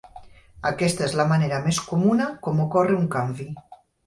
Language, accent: Catalan, valencià